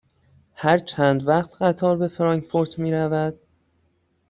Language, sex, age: Persian, male, 19-29